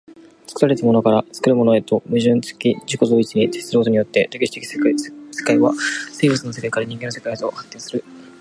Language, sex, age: Japanese, male, 19-29